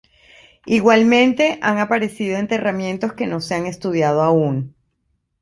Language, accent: Spanish, Caribe: Cuba, Venezuela, Puerto Rico, República Dominicana, Panamá, Colombia caribeña, México caribeño, Costa del golfo de México